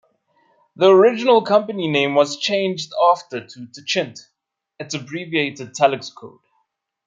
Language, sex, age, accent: English, male, 30-39, Southern African (South Africa, Zimbabwe, Namibia)